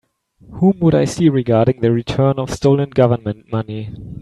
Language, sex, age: English, male, 19-29